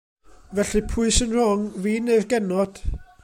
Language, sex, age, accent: Welsh, male, 40-49, Y Deyrnas Unedig Cymraeg